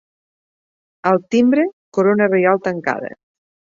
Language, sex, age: Catalan, female, 30-39